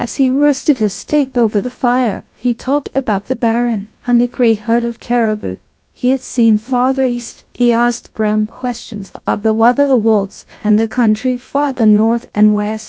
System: TTS, GlowTTS